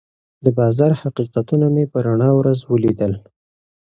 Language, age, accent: Pashto, 30-39, پکتیا ولایت، احمدزی